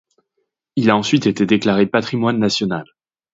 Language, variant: French, Français de métropole